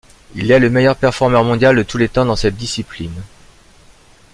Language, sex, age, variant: French, male, 50-59, Français de métropole